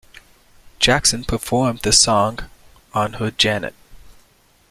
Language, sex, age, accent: English, male, 19-29, United States English